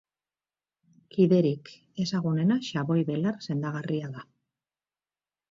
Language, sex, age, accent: Basque, female, 50-59, Mendebalekoa (Araba, Bizkaia, Gipuzkoako mendebaleko herri batzuk)